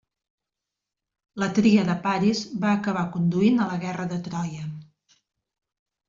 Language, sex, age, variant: Catalan, female, 50-59, Central